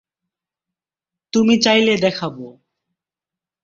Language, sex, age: Bengali, male, 19-29